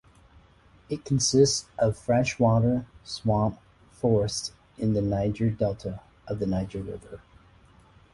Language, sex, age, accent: English, male, 40-49, United States English